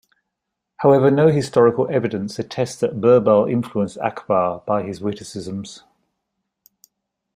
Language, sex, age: English, male, 60-69